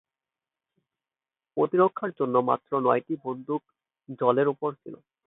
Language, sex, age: Bengali, male, 19-29